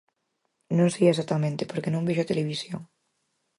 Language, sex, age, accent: Galician, female, 19-29, Central (gheada)